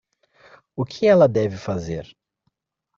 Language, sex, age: Portuguese, male, 19-29